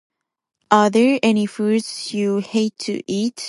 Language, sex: English, female